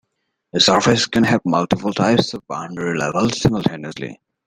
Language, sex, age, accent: English, male, 19-29, United States English